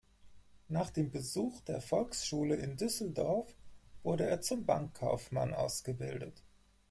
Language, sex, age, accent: German, male, 40-49, Deutschland Deutsch